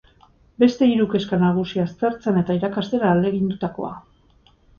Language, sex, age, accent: Basque, female, 50-59, Erdialdekoa edo Nafarra (Gipuzkoa, Nafarroa)